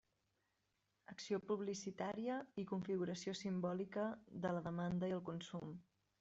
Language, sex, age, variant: Catalan, female, 30-39, Central